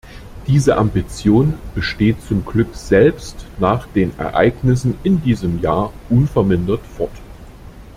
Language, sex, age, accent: German, male, 40-49, Deutschland Deutsch